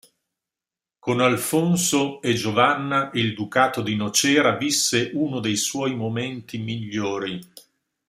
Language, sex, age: Italian, male, 60-69